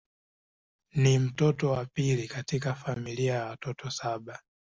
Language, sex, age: Swahili, male, 19-29